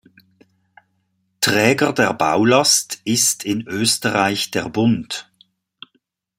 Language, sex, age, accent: German, male, 60-69, Schweizerdeutsch